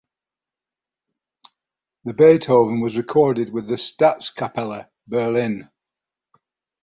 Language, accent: English, England English